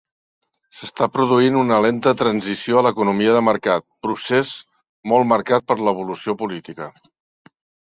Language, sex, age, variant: Catalan, male, 60-69, Central